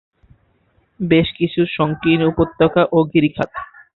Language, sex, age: Bengali, male, under 19